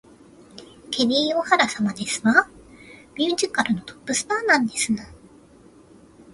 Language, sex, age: Japanese, female, 30-39